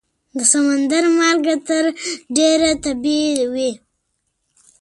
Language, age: Pashto, 30-39